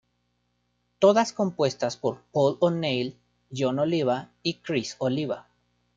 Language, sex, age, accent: Spanish, male, 19-29, México